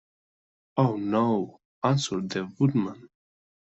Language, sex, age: English, male, 19-29